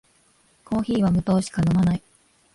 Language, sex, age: Japanese, female, 19-29